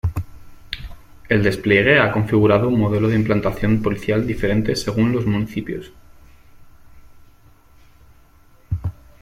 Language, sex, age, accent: Spanish, male, 19-29, España: Centro-Sur peninsular (Madrid, Toledo, Castilla-La Mancha)